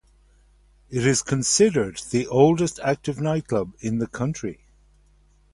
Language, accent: English, Irish English